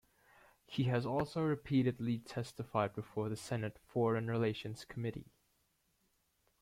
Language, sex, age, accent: English, male, 19-29, Australian English